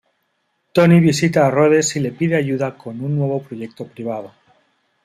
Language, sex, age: Spanish, male, 40-49